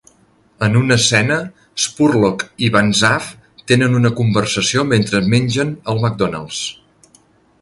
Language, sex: Catalan, male